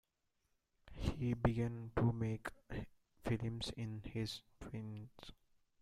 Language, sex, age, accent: English, male, 19-29, India and South Asia (India, Pakistan, Sri Lanka)